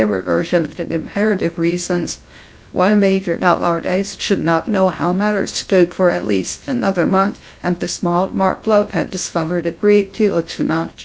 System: TTS, GlowTTS